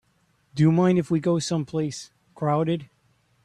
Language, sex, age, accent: English, male, 30-39, United States English